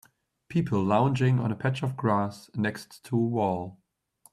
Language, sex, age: English, male, 30-39